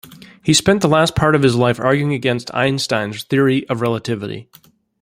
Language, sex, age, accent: English, male, 30-39, United States English